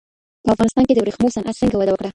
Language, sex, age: Pashto, female, under 19